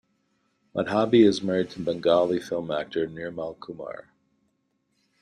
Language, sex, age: English, male, 50-59